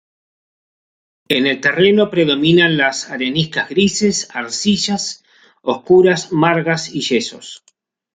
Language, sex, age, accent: Spanish, male, 50-59, Rioplatense: Argentina, Uruguay, este de Bolivia, Paraguay